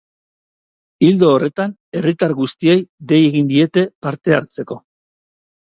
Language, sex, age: Basque, male, 40-49